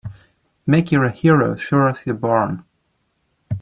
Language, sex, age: English, male, 19-29